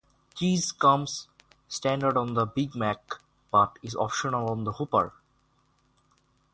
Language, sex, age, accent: English, male, 19-29, India and South Asia (India, Pakistan, Sri Lanka)